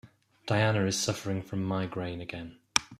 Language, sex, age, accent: English, male, 30-39, England English